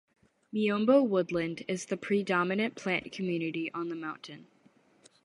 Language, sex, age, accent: English, female, under 19, United States English